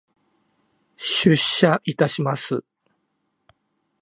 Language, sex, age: Japanese, male, 50-59